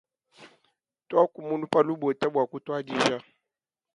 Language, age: Luba-Lulua, 19-29